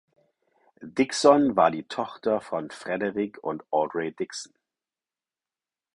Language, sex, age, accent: German, male, 40-49, Deutschland Deutsch